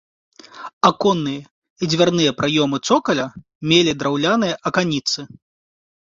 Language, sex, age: Belarusian, male, 30-39